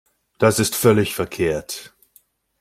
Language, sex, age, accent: German, male, 19-29, Deutschland Deutsch